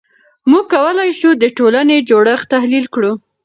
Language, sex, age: Pashto, female, under 19